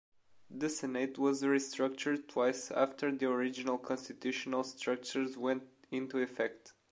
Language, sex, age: English, male, 19-29